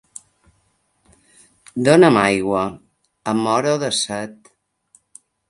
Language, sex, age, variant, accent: Catalan, female, 60-69, Balear, mallorquí